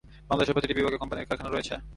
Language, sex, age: Bengali, female, 19-29